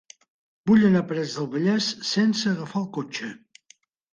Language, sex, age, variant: Catalan, male, 50-59, Central